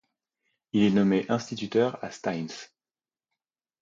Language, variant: French, Français de métropole